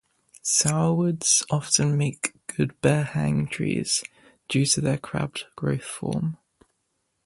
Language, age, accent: English, 19-29, England English